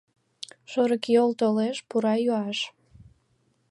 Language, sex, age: Mari, female, 19-29